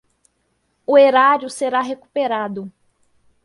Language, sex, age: Portuguese, female, 30-39